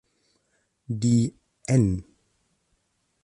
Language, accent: German, Deutschland Deutsch